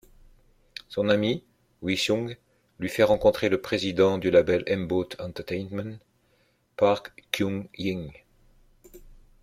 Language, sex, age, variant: French, male, 50-59, Français de métropole